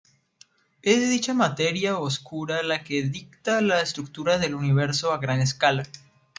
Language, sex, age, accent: Spanish, male, under 19, México